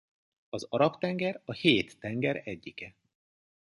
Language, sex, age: Hungarian, male, 40-49